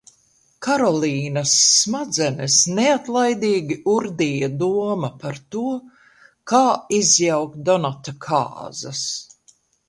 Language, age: Latvian, 80-89